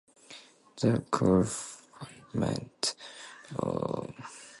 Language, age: English, 19-29